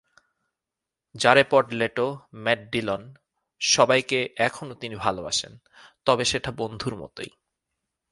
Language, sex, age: Bengali, male, 30-39